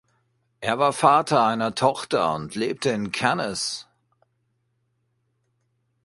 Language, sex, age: German, male, 40-49